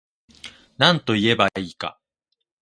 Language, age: Japanese, 19-29